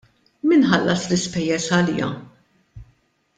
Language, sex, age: Maltese, female, 50-59